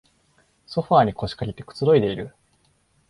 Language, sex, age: Japanese, male, 19-29